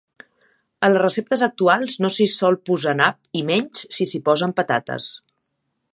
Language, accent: Catalan, central; nord-occidental